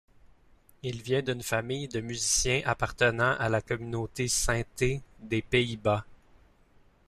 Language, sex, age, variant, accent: French, male, 19-29, Français d'Amérique du Nord, Français du Canada